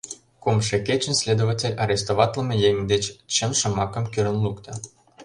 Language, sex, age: Mari, male, 19-29